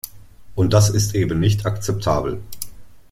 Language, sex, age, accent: German, male, 40-49, Deutschland Deutsch